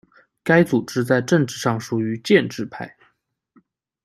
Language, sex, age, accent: Chinese, male, 19-29, 出生地：江苏省